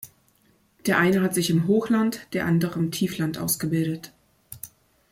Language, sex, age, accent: German, female, 40-49, Deutschland Deutsch